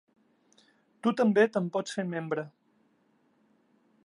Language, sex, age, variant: Catalan, male, 40-49, Central